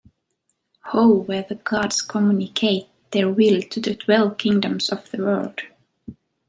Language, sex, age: English, female, 19-29